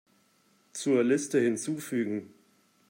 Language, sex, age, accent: German, male, 30-39, Deutschland Deutsch